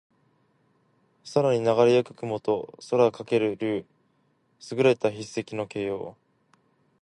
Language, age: Japanese, 19-29